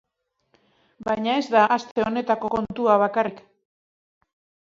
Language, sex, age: Basque, female, 40-49